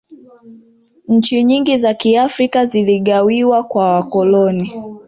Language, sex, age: Swahili, female, 19-29